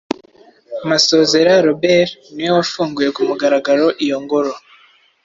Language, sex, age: Kinyarwanda, male, 19-29